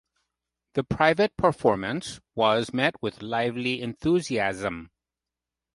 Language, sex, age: English, male, 50-59